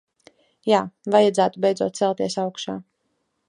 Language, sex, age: Latvian, female, 19-29